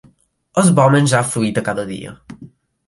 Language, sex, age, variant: Catalan, male, under 19, Balear